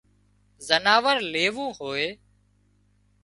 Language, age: Wadiyara Koli, 30-39